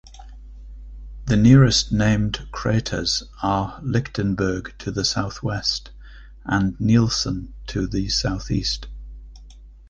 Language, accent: English, England English